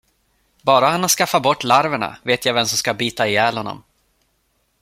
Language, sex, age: Swedish, male, 19-29